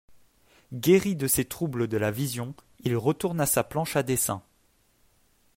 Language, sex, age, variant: French, male, 19-29, Français de métropole